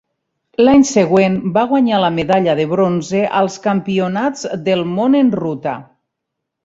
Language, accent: Catalan, Ebrenc